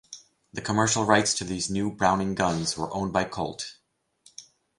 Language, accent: English, United States English